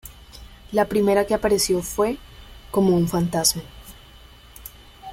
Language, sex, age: Spanish, female, under 19